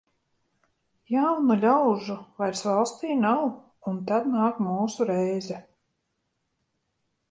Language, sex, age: Latvian, female, 50-59